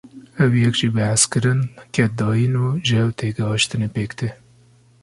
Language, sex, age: Kurdish, male, 30-39